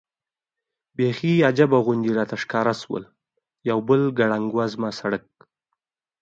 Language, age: Pashto, under 19